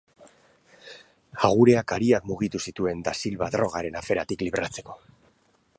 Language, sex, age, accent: Basque, male, 40-49, Mendebalekoa (Araba, Bizkaia, Gipuzkoako mendebaleko herri batzuk)